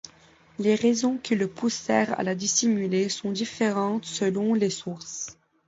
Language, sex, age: French, female, under 19